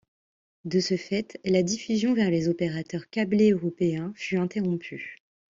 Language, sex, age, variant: French, female, 30-39, Français de métropole